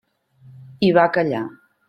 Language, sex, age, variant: Catalan, female, 50-59, Central